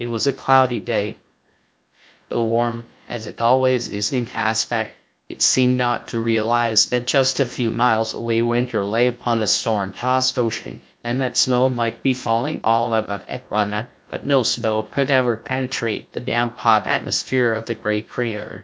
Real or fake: fake